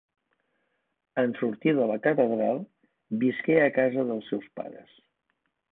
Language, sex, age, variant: Catalan, male, 60-69, Central